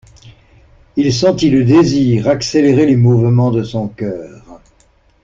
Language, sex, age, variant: French, male, 60-69, Français de métropole